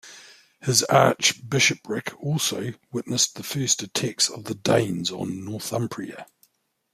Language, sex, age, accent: English, male, 50-59, New Zealand English